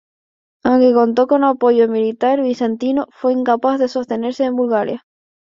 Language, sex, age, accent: Spanish, male, 19-29, España: Islas Canarias